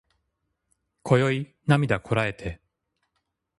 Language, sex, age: Japanese, male, 30-39